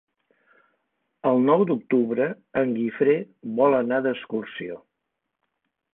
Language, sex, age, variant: Catalan, male, 60-69, Central